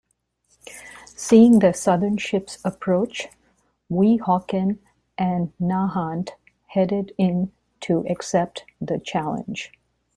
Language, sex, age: English, female, 50-59